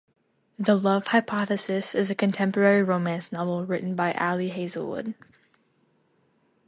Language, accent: English, United States English